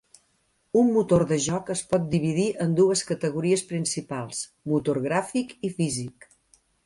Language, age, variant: Catalan, 60-69, Central